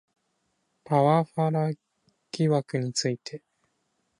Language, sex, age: Japanese, male, 19-29